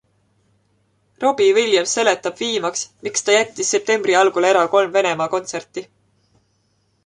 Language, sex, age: Estonian, female, 19-29